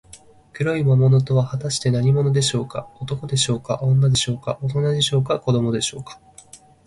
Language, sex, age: Japanese, male, under 19